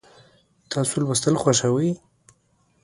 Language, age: Pashto, 19-29